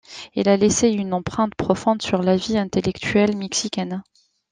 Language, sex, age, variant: French, female, 30-39, Français de métropole